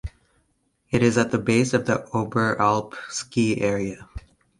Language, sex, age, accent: English, male, 19-29, United States English